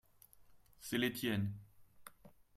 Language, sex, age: French, male, 40-49